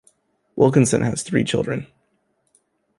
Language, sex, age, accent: English, male, 19-29, United States English